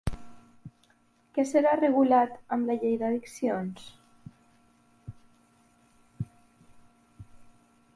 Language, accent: Catalan, valencià